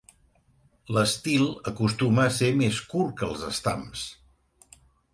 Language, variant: Catalan, Central